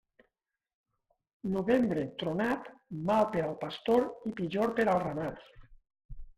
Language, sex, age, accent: Catalan, male, 50-59, valencià